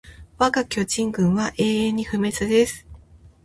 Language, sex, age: Japanese, female, 30-39